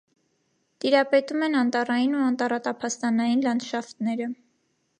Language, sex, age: Armenian, female, 19-29